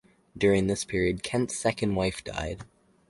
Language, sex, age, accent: English, male, under 19, Canadian English